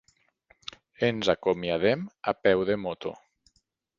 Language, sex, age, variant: Catalan, male, 40-49, Nord-Occidental